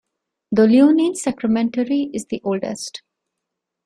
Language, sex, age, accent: English, female, 30-39, India and South Asia (India, Pakistan, Sri Lanka)